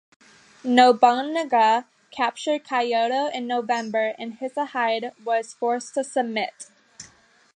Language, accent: English, United States English